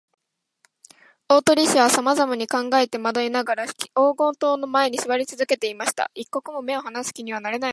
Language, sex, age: Japanese, female, 19-29